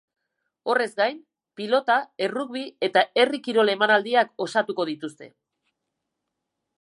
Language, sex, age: Basque, female, 40-49